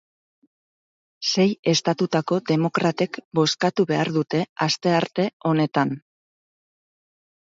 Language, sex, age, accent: Basque, female, 30-39, Mendebalekoa (Araba, Bizkaia, Gipuzkoako mendebaleko herri batzuk)